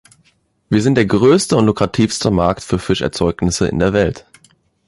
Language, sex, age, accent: German, male, 19-29, Deutschland Deutsch